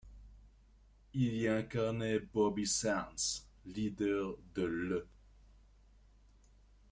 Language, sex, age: French, male, 19-29